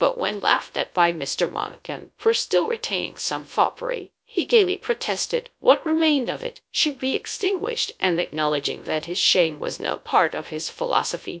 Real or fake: fake